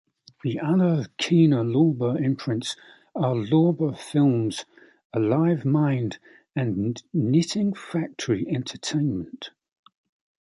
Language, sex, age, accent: English, male, 40-49, England English